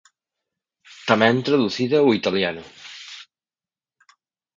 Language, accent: Galician, Central (sen gheada)